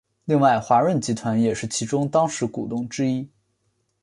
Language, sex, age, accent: Chinese, male, 19-29, 出生地：辽宁省